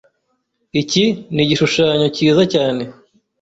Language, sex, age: Kinyarwanda, male, 30-39